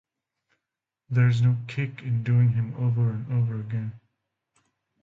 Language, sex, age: English, male, 40-49